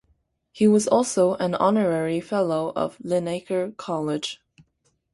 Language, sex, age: English, female, 19-29